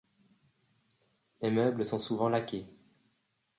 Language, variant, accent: French, Français d'Europe, Français de Belgique